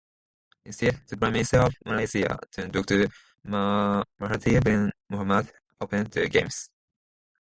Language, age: English, under 19